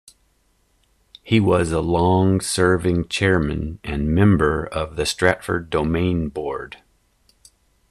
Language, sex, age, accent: English, male, 50-59, United States English